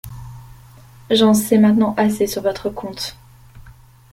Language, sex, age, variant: French, female, under 19, Français de métropole